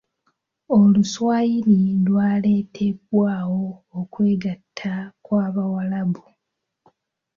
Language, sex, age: Ganda, female, 19-29